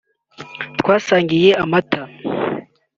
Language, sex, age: Kinyarwanda, male, 19-29